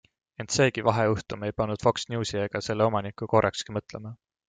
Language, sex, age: Estonian, male, 19-29